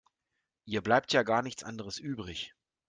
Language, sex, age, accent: German, male, 40-49, Deutschland Deutsch